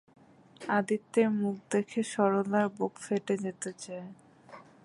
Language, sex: Bengali, female